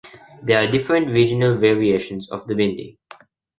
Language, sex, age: English, male, under 19